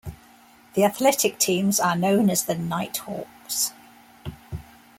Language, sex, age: English, female, 60-69